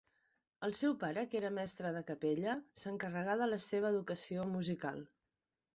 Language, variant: Catalan, Central